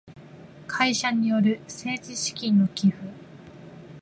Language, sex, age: Japanese, female, 19-29